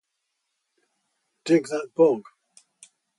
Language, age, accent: English, 80-89, England English